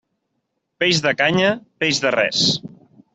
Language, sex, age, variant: Catalan, male, 19-29, Central